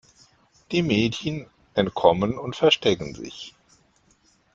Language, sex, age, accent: German, male, 40-49, Deutschland Deutsch